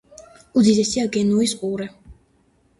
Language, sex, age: Georgian, female, 19-29